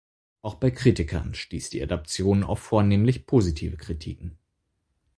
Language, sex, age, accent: German, male, 19-29, Deutschland Deutsch